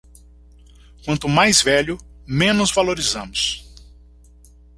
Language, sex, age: Portuguese, male, 40-49